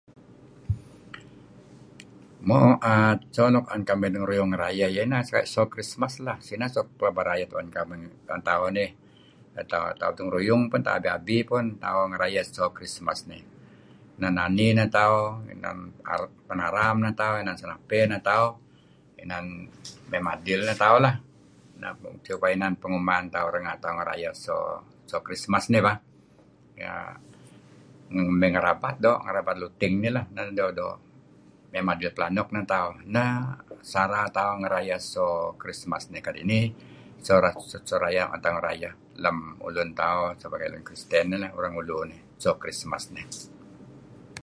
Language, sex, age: Kelabit, male, 70-79